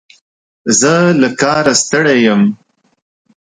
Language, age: Pashto, 30-39